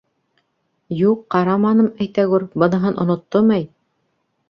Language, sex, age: Bashkir, female, 30-39